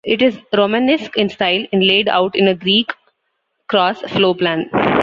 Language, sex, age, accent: English, female, 19-29, India and South Asia (India, Pakistan, Sri Lanka)